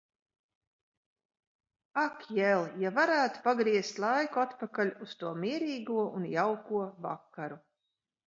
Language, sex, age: Latvian, female, 50-59